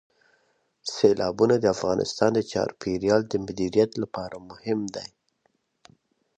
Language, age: Pashto, 19-29